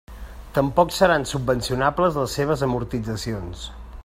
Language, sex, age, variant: Catalan, male, 30-39, Central